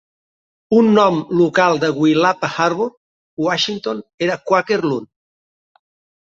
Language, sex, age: Catalan, male, 60-69